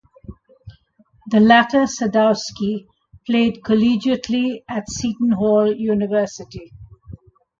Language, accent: English, India and South Asia (India, Pakistan, Sri Lanka)